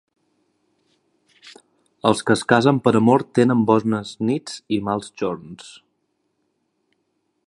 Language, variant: Catalan, Septentrional